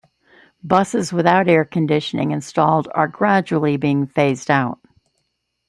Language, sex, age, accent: English, female, 60-69, United States English